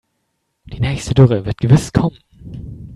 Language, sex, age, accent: German, male, 19-29, Deutschland Deutsch